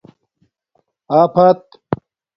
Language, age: Domaaki, 30-39